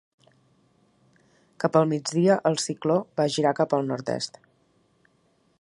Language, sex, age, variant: Catalan, female, 30-39, Central